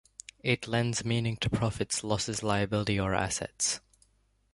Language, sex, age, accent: English, male, under 19, Australian English